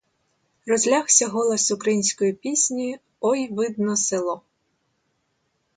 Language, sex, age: Ukrainian, female, 30-39